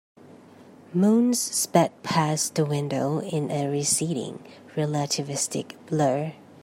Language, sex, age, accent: English, female, 19-29, England English